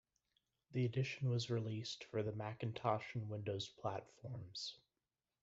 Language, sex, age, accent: English, male, 30-39, United States English